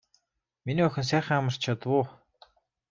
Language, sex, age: Mongolian, male, 19-29